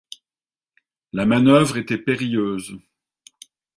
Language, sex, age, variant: French, male, 50-59, Français de métropole